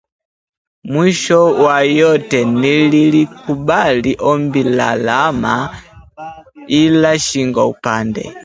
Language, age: Swahili, 19-29